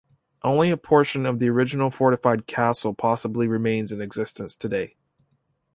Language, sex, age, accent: English, male, 19-29, United States English